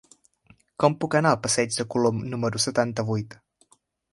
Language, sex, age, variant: Catalan, male, under 19, Central